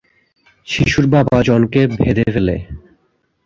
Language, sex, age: Bengali, male, 19-29